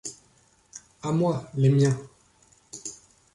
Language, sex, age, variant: French, male, 19-29, Français de métropole